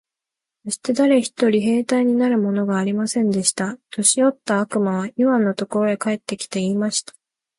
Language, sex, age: Japanese, female, 19-29